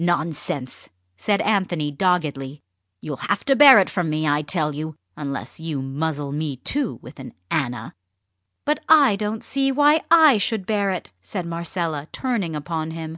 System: none